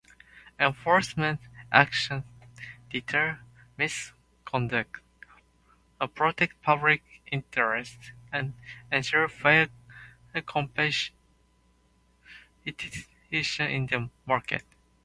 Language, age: English, 19-29